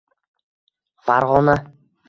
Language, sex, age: Uzbek, male, under 19